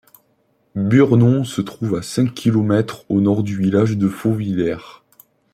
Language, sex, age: French, male, 19-29